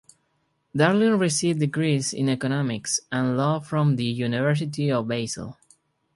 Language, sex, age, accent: English, male, 19-29, United States English